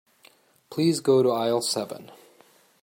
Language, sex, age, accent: English, male, 30-39, United States English